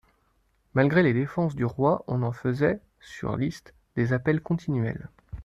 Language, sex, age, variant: French, male, 19-29, Français de métropole